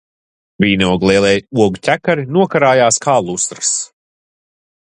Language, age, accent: Latvian, 30-39, nav